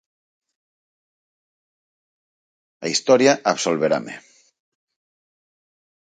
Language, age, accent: Galician, 40-49, Central (gheada)